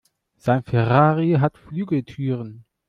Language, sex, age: German, male, 19-29